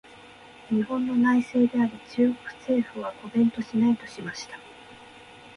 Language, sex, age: Japanese, female, 19-29